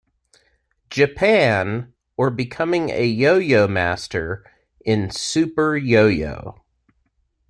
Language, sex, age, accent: English, male, 40-49, United States English